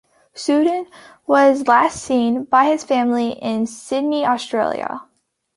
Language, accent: English, United States English